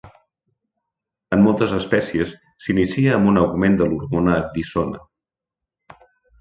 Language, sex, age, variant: Catalan, male, 40-49, Central